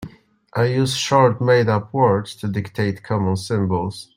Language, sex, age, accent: English, male, 19-29, United States English